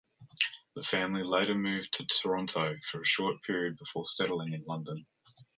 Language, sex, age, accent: English, male, 19-29, Australian English